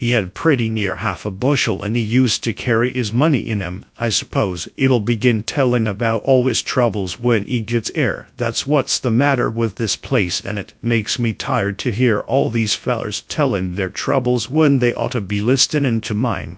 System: TTS, GradTTS